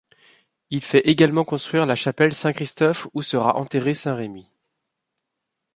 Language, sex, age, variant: French, male, 30-39, Français de métropole